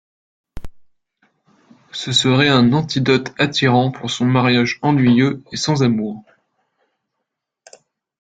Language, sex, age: French, male, 19-29